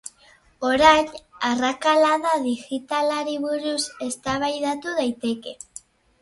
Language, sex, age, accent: Basque, female, 40-49, Erdialdekoa edo Nafarra (Gipuzkoa, Nafarroa)